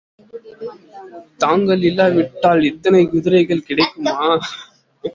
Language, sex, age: Tamil, male, 19-29